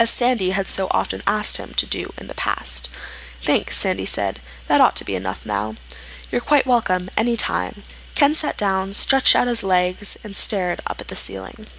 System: none